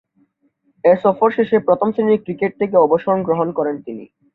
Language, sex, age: Bengali, male, 19-29